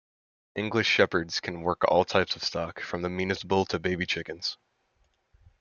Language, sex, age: English, male, under 19